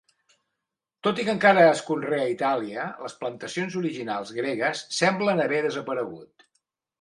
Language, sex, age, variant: Catalan, male, 60-69, Central